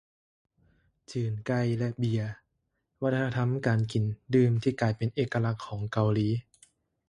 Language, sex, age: Lao, male, 19-29